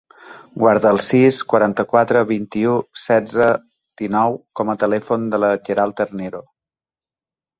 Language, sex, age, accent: Catalan, male, 40-49, balear; central